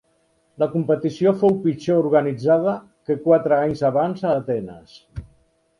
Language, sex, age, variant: Catalan, male, 50-59, Central